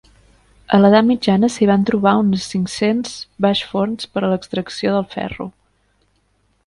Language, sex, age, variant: Catalan, female, 19-29, Septentrional